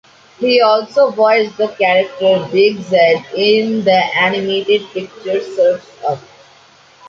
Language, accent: English, India and South Asia (India, Pakistan, Sri Lanka)